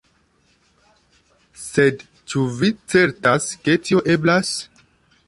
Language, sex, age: Esperanto, male, 19-29